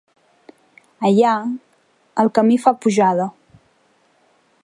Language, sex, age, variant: Catalan, female, 19-29, Central